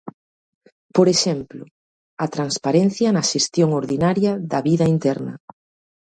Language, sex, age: Galician, female, 30-39